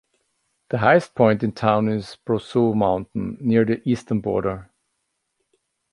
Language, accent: English, United States English